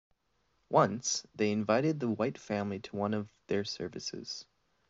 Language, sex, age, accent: English, male, 19-29, Canadian English